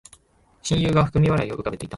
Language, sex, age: Japanese, male, 19-29